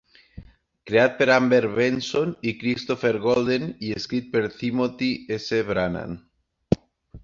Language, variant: Catalan, Septentrional